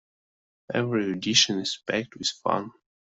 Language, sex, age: English, male, 19-29